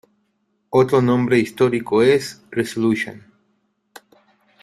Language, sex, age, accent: Spanish, male, 30-39, México